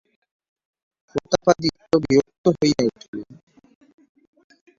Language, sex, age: Bengali, male, 19-29